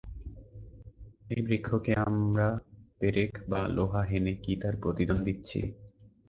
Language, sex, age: Bengali, male, 19-29